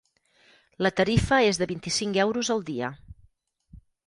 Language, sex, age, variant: Catalan, female, 50-59, Central